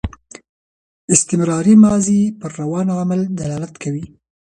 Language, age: Pashto, 19-29